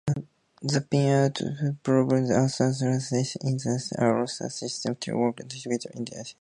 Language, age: English, 19-29